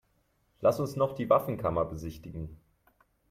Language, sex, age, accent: German, male, 19-29, Deutschland Deutsch